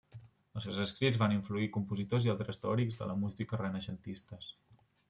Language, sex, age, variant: Catalan, male, 19-29, Central